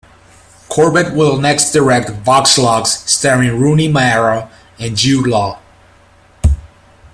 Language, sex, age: English, male, 40-49